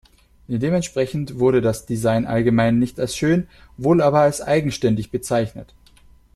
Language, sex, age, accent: German, male, 19-29, Deutschland Deutsch